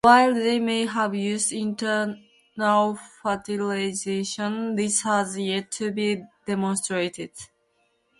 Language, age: English, 19-29